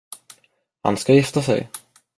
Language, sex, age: Swedish, male, under 19